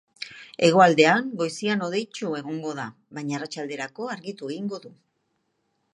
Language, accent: Basque, Erdialdekoa edo Nafarra (Gipuzkoa, Nafarroa)